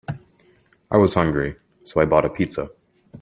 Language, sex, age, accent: English, male, 19-29, United States English